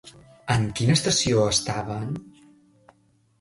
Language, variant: Catalan, Septentrional